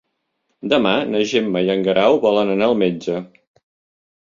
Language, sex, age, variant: Catalan, male, 50-59, Central